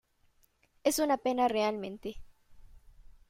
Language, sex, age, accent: Spanish, female, 19-29, México